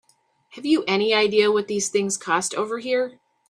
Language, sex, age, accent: English, female, 50-59, United States English